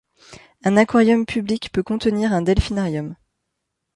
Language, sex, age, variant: French, female, 19-29, Français de métropole